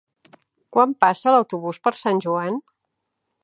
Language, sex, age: Catalan, female, 50-59